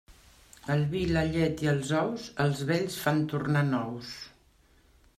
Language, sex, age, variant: Catalan, female, 60-69, Central